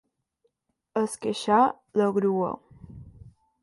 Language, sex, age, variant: Catalan, female, under 19, Balear